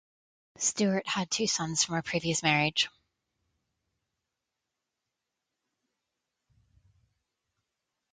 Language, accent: English, United States English